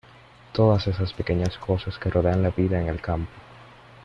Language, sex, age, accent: Spanish, male, 30-39, Caribe: Cuba, Venezuela, Puerto Rico, República Dominicana, Panamá, Colombia caribeña, México caribeño, Costa del golfo de México